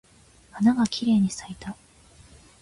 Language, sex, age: Japanese, female, 19-29